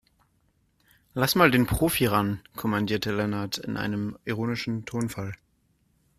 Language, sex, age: German, male, 19-29